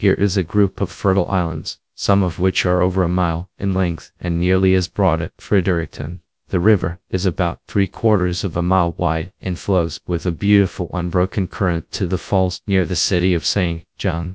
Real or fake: fake